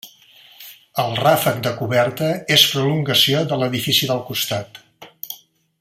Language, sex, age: Catalan, male, 50-59